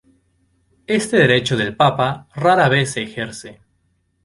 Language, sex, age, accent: Spanish, male, 19-29, México